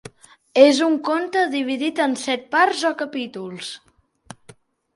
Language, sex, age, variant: Catalan, male, under 19, Central